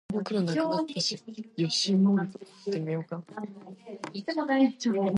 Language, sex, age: Tatar, female, under 19